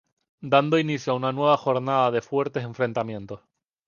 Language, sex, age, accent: Spanish, male, 19-29, España: Islas Canarias